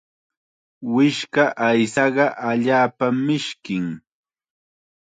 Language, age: Chiquián Ancash Quechua, 19-29